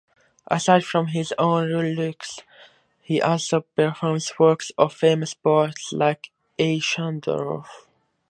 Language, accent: English, United States English